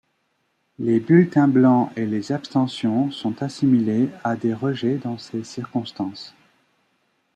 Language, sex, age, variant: French, male, 40-49, Français de métropole